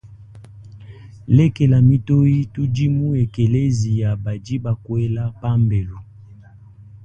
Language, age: Luba-Lulua, 40-49